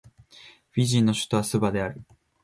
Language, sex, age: Japanese, male, 19-29